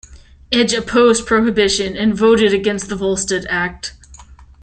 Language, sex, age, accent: English, female, 19-29, United States English